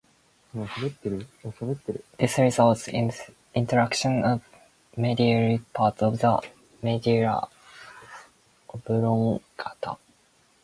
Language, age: English, 19-29